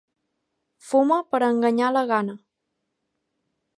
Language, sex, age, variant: Catalan, female, 19-29, Balear